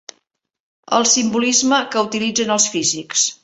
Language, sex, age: Catalan, female, 60-69